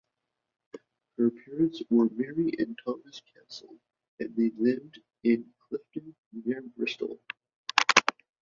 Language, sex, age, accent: English, male, 30-39, United States English